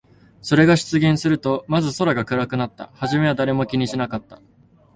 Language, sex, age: Japanese, male, 19-29